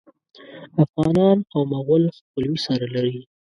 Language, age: Pashto, 19-29